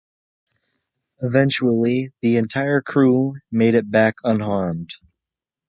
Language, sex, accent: English, male, United States English